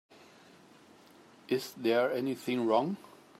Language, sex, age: English, male, 50-59